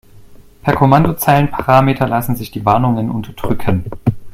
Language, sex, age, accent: German, male, 30-39, Deutschland Deutsch